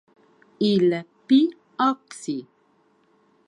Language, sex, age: Italian, female, 40-49